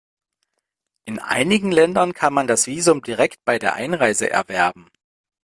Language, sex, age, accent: German, female, 30-39, Deutschland Deutsch